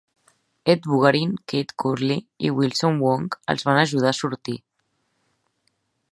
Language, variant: Catalan, Central